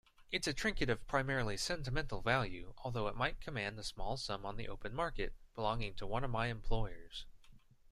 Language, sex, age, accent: English, male, 19-29, United States English